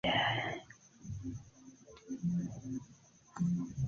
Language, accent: Esperanto, Internacia